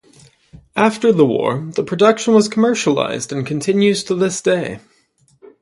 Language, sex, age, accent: English, male, 19-29, Canadian English